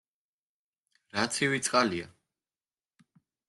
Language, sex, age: Georgian, male, 19-29